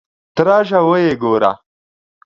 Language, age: Pashto, 30-39